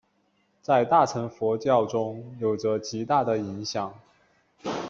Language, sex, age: Chinese, male, 30-39